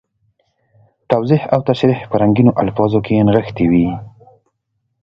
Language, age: Pashto, 19-29